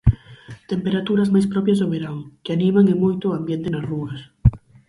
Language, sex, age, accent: Galician, female, under 19, Normativo (estándar)